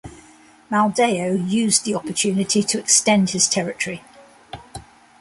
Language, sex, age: English, female, 60-69